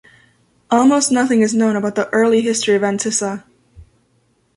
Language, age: English, 19-29